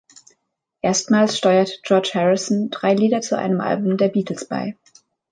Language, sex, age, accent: German, female, 19-29, Deutschland Deutsch